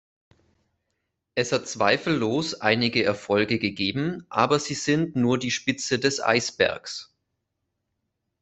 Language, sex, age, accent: German, male, 30-39, Deutschland Deutsch